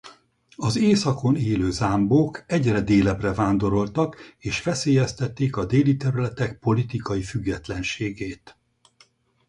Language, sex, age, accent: Hungarian, male, 70-79, budapesti